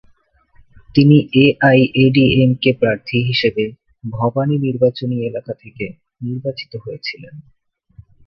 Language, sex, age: Bengali, male, 19-29